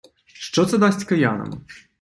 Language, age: Ukrainian, 19-29